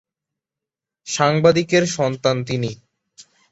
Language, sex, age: Bengali, male, 19-29